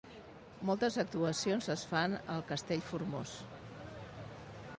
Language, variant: Catalan, Nord-Occidental